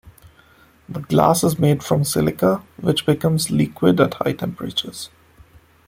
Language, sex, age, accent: English, male, 30-39, India and South Asia (India, Pakistan, Sri Lanka)